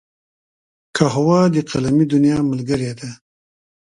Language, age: Pashto, 60-69